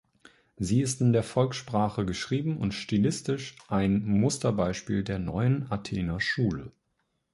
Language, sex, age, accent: German, male, 19-29, Deutschland Deutsch